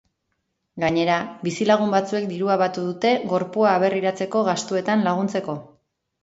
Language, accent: Basque, Erdialdekoa edo Nafarra (Gipuzkoa, Nafarroa)